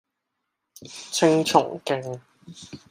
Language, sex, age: Cantonese, male, 19-29